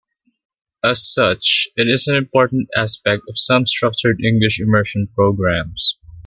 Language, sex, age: English, male, 19-29